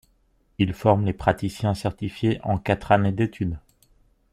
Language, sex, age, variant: French, male, 40-49, Français de métropole